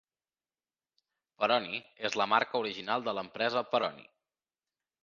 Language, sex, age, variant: Catalan, male, 19-29, Central